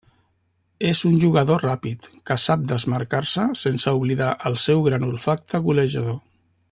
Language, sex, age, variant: Catalan, male, 50-59, Central